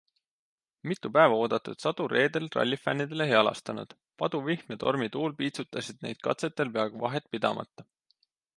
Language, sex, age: Estonian, male, 19-29